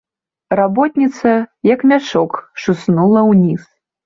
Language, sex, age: Belarusian, female, 19-29